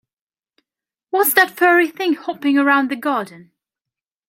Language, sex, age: English, female, 19-29